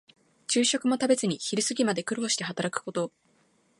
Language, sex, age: Japanese, female, 19-29